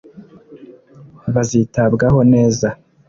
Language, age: Kinyarwanda, 19-29